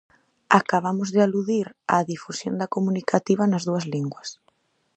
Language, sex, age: Galician, female, 19-29